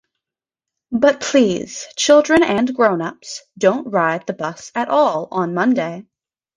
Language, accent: English, United States English